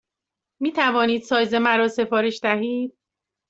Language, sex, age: Persian, female, 40-49